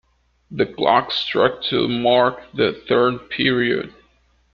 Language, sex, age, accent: English, male, 19-29, United States English